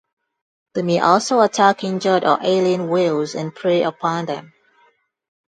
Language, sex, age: English, female, 19-29